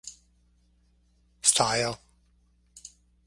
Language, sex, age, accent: English, male, 50-59, Canadian English